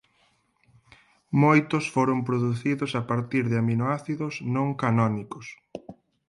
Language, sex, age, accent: Galician, male, 19-29, Atlántico (seseo e gheada)